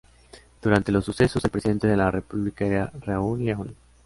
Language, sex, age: Spanish, male, 19-29